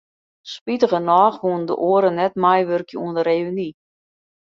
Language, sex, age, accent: Western Frisian, female, 40-49, Wâldfrysk